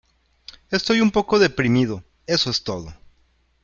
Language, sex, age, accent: Spanish, male, 30-39, México